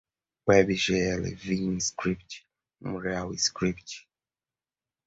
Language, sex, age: Portuguese, male, 30-39